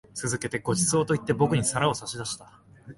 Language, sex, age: Japanese, male, 19-29